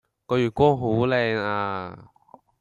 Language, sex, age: Cantonese, male, under 19